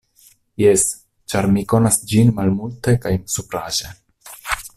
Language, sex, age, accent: Esperanto, male, 30-39, Internacia